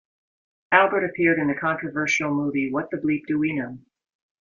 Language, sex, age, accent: English, female, 50-59, United States English